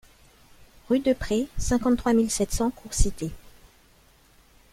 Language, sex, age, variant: French, female, 19-29, Français de métropole